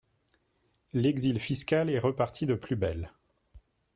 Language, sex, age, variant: French, male, 40-49, Français de métropole